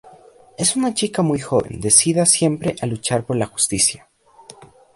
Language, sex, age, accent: Spanish, male, under 19, Andino-Pacífico: Colombia, Perú, Ecuador, oeste de Bolivia y Venezuela andina